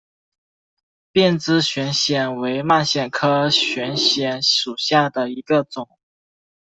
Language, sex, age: Chinese, male, 19-29